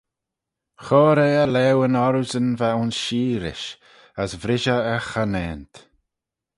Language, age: Manx, 40-49